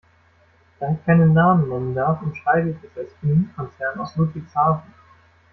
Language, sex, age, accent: German, male, 19-29, Deutschland Deutsch